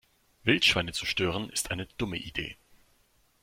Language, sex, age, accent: German, male, 19-29, Deutschland Deutsch